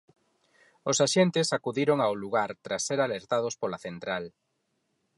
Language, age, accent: Galician, 40-49, Normativo (estándar); Neofalante